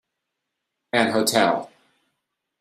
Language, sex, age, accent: English, male, 19-29, United States English